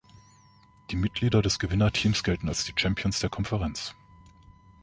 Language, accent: German, Deutschland Deutsch